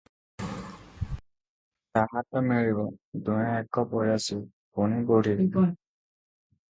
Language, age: Odia, 19-29